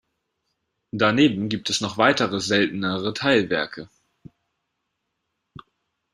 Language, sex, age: German, male, 19-29